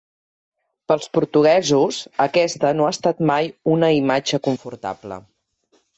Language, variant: Catalan, Central